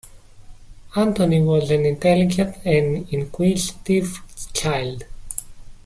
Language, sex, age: English, male, 19-29